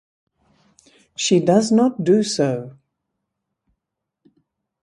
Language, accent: English, New Zealand English